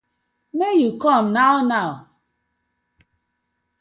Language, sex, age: Nigerian Pidgin, female, 40-49